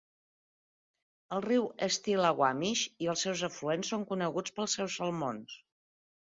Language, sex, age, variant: Catalan, female, 60-69, Central